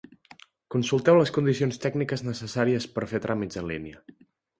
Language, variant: Catalan, Central